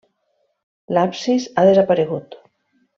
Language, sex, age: Catalan, female, 50-59